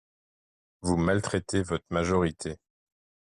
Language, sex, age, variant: French, male, 30-39, Français de métropole